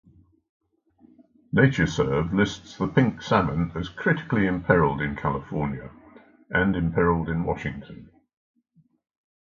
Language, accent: English, England English